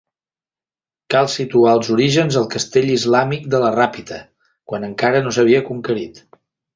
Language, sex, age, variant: Catalan, male, 40-49, Central